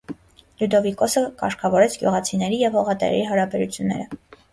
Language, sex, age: Armenian, female, 19-29